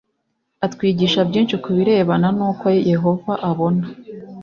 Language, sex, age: Kinyarwanda, female, 19-29